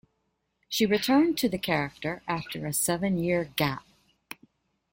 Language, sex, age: English, female, 50-59